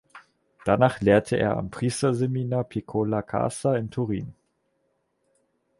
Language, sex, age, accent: German, male, 19-29, Deutschland Deutsch